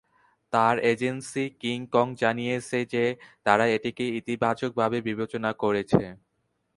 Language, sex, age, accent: Bengali, male, 19-29, fluent